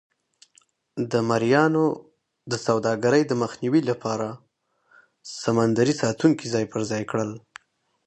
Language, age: Pashto, 19-29